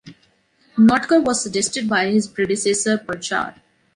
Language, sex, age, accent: English, female, 19-29, India and South Asia (India, Pakistan, Sri Lanka)